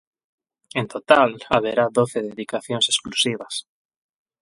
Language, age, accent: Galician, 30-39, Atlántico (seseo e gheada); Normativo (estándar); Neofalante